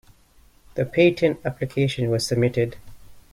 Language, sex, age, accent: English, male, 19-29, England English